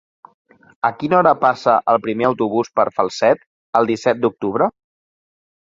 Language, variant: Catalan, Central